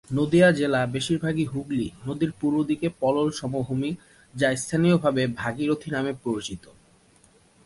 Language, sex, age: Bengali, male, 19-29